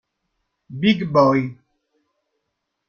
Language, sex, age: Italian, male, 40-49